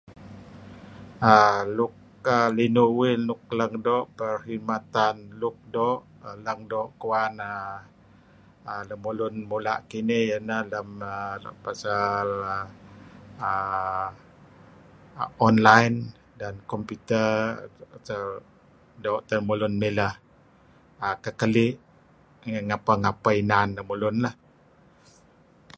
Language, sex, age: Kelabit, male, 60-69